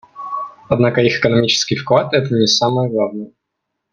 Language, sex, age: Russian, male, 19-29